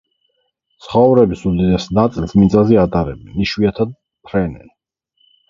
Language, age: Georgian, 50-59